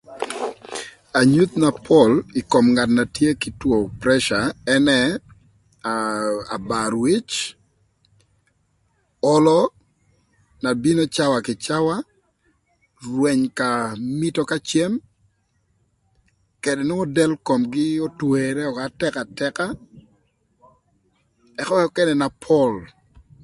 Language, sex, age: Thur, male, 30-39